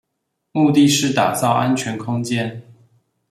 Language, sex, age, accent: Chinese, male, 30-39, 出生地：彰化縣